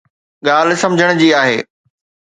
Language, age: Sindhi, 40-49